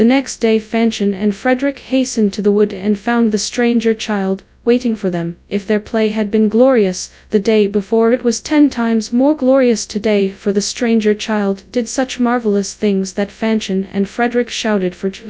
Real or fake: fake